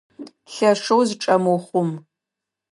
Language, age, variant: Adyghe, 40-49, Адыгабзэ (Кирил, пстэумэ зэдыряе)